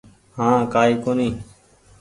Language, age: Goaria, 19-29